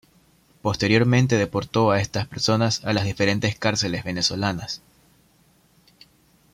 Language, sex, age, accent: Spanish, male, 19-29, Andino-Pacífico: Colombia, Perú, Ecuador, oeste de Bolivia y Venezuela andina